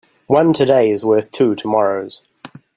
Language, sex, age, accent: English, male, 30-39, New Zealand English